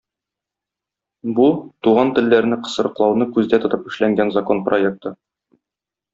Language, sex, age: Tatar, male, 30-39